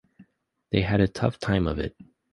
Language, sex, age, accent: English, male, 30-39, United States English